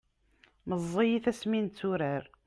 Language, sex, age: Kabyle, female, 19-29